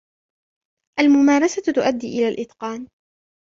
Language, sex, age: Arabic, female, 19-29